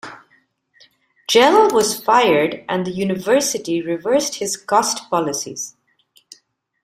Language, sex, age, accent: English, female, 30-39, India and South Asia (India, Pakistan, Sri Lanka)